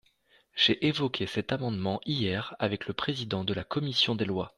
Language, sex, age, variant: French, male, 30-39, Français de métropole